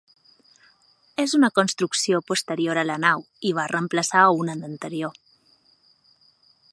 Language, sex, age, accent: Catalan, female, 30-39, balear; central